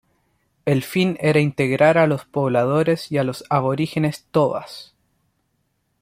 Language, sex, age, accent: Spanish, male, 19-29, Chileno: Chile, Cuyo